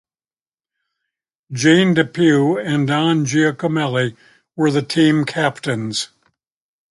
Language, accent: English, United States English